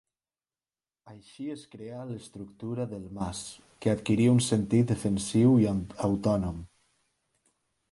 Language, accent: Catalan, valencià